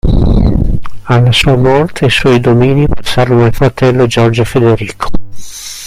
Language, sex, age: Italian, male, 60-69